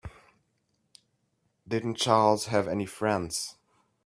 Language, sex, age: English, male, under 19